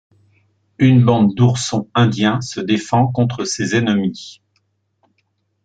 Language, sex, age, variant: French, male, 60-69, Français de métropole